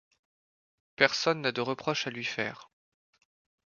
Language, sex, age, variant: French, male, 30-39, Français de métropole